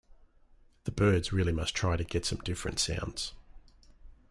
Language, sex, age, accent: English, male, 40-49, Australian English